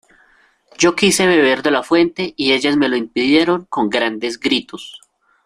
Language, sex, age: Spanish, male, 19-29